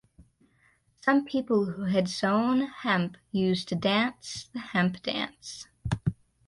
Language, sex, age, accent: English, female, 19-29, United States English